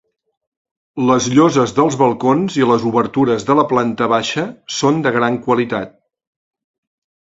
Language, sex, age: Catalan, male, 50-59